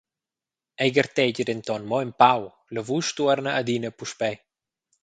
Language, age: Romansh, 30-39